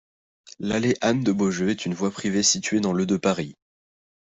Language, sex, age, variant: French, male, under 19, Français de métropole